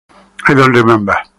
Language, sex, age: English, male, 60-69